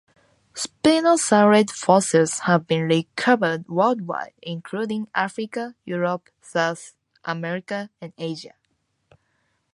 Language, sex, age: English, female, 19-29